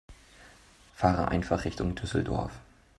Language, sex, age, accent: German, male, 19-29, Deutschland Deutsch